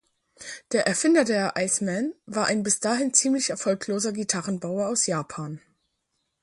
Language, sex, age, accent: German, female, 19-29, Deutschland Deutsch